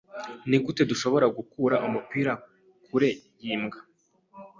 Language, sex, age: Kinyarwanda, male, 19-29